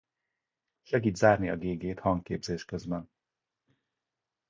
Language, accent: Hungarian, budapesti